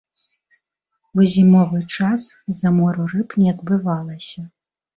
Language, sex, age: Belarusian, female, 19-29